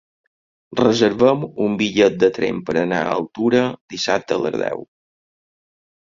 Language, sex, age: Catalan, male, 50-59